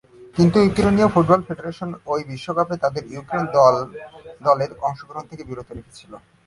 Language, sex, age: Bengali, male, 19-29